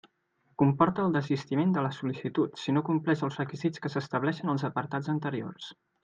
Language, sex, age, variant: Catalan, male, 19-29, Central